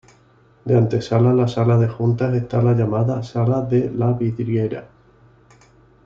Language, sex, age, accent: Spanish, male, 30-39, España: Sur peninsular (Andalucia, Extremadura, Murcia)